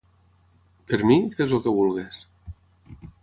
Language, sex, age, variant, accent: Catalan, male, 40-49, Tortosí, nord-occidental; Tortosí